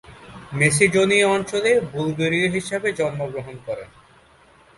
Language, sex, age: Bengali, male, 19-29